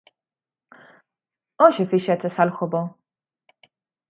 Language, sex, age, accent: Galician, female, 19-29, Atlántico (seseo e gheada); Normativo (estándar)